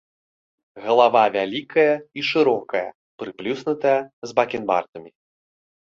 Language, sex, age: Belarusian, male, 19-29